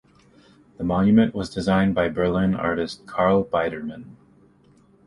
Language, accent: English, United States English